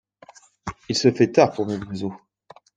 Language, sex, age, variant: French, male, 19-29, Français de métropole